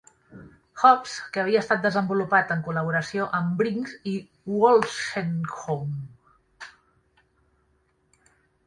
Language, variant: Catalan, Central